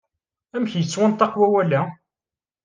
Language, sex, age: Kabyle, male, 19-29